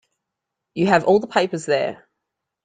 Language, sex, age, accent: English, female, 30-39, Australian English